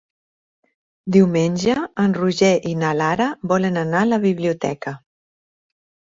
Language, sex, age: Catalan, female, 40-49